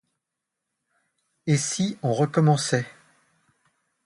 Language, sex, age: French, male, 50-59